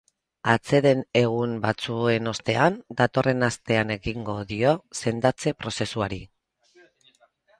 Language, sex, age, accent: Basque, female, 50-59, Mendebalekoa (Araba, Bizkaia, Gipuzkoako mendebaleko herri batzuk)